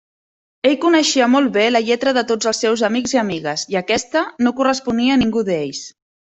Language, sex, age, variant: Catalan, female, 30-39, Central